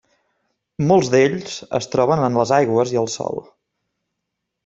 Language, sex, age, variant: Catalan, male, 19-29, Central